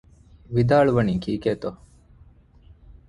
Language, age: Divehi, 30-39